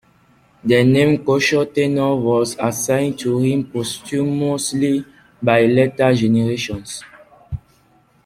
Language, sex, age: English, female, 30-39